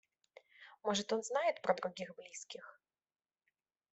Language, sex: Russian, female